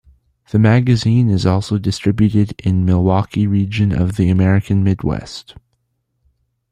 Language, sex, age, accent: English, male, under 19, United States English